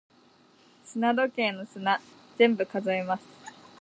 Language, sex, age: Japanese, female, 19-29